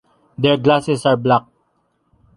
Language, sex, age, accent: English, male, 19-29, Filipino